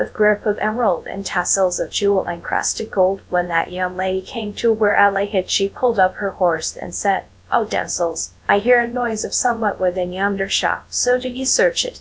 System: TTS, GradTTS